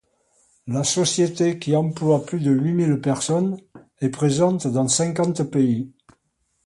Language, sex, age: French, male, 70-79